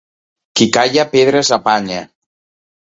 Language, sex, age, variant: Catalan, male, 40-49, Central